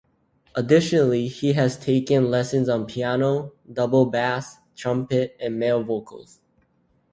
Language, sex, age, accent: English, male, under 19, United States English